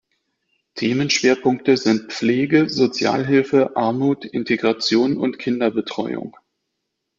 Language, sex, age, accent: German, male, 30-39, Deutschland Deutsch